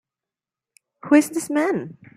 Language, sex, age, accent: English, female, 30-39, Canadian English